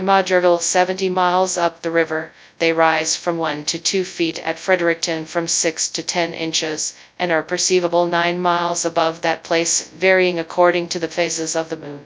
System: TTS, FastPitch